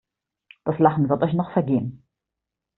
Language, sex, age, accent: German, female, 50-59, Deutschland Deutsch